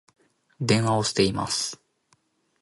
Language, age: Japanese, 19-29